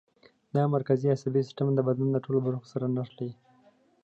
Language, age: Pashto, 19-29